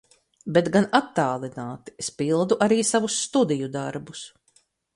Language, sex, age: Latvian, female, 50-59